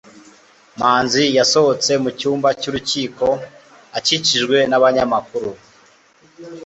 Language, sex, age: Kinyarwanda, male, 19-29